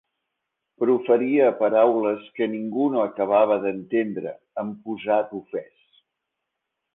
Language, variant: Catalan, Central